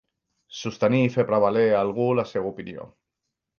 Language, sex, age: Catalan, male, 40-49